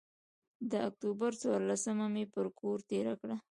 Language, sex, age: Pashto, female, 19-29